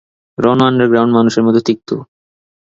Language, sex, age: Bengali, male, 19-29